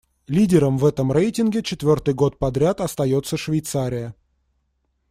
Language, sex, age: Russian, male, 19-29